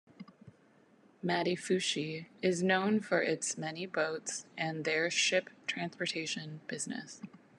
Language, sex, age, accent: English, female, 30-39, United States English